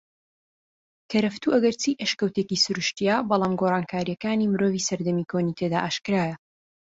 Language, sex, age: Central Kurdish, female, 19-29